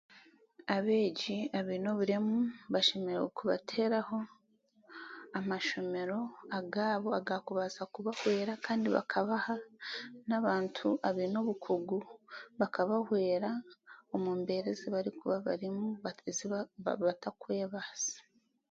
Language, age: Chiga, 19-29